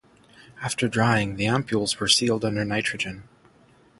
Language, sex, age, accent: English, male, 40-49, United States English; Irish English